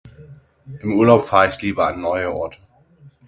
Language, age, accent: German, 30-39, Deutschland Deutsch